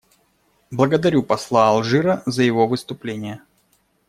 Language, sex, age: Russian, male, 40-49